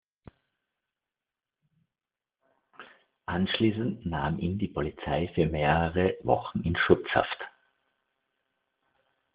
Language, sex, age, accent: German, male, 50-59, Österreichisches Deutsch